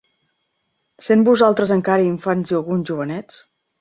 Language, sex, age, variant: Catalan, female, 50-59, Central